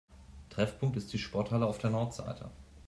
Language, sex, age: German, male, 30-39